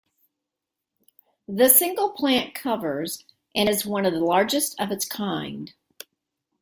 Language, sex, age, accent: English, female, 60-69, United States English